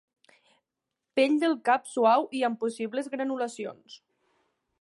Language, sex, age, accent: Catalan, female, 19-29, Tortosí